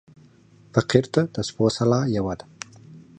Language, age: Pashto, 30-39